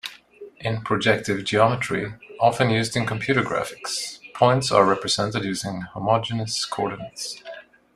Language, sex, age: English, male, 30-39